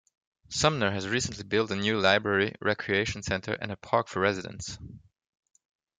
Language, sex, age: English, male, 19-29